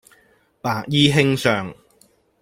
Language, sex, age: Cantonese, male, 30-39